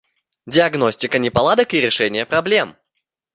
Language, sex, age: Russian, male, 19-29